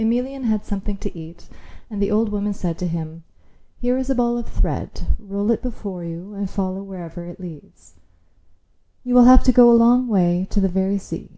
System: none